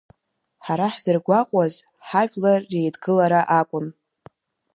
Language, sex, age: Abkhazian, female, under 19